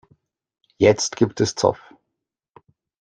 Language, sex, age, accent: German, male, 30-39, Österreichisches Deutsch